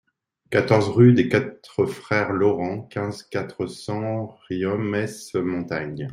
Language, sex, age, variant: French, male, 40-49, Français de métropole